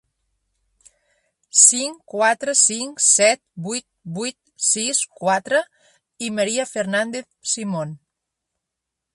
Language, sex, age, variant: Catalan, female, 40-49, Central